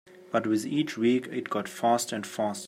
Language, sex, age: English, male, 19-29